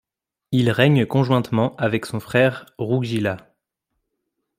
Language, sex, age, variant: French, male, 19-29, Français de métropole